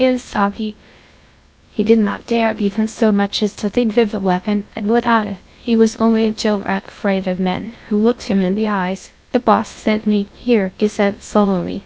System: TTS, GlowTTS